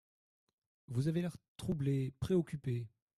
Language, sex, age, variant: French, male, 30-39, Français de métropole